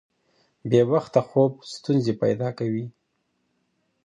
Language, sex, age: Pashto, male, 30-39